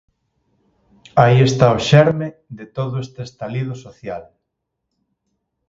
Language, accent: Galician, Normativo (estándar)